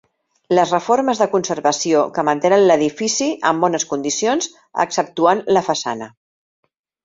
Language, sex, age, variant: Catalan, female, 50-59, Central